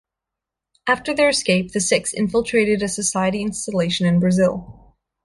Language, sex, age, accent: English, female, 19-29, United States English